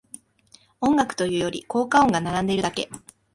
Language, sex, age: Japanese, female, 19-29